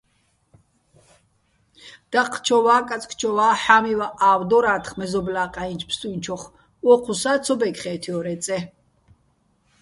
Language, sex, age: Bats, female, 30-39